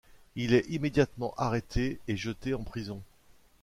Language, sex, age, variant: French, male, 40-49, Français de métropole